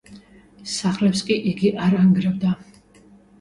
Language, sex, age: Georgian, female, 50-59